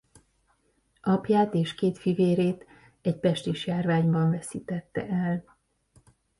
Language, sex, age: Hungarian, female, 40-49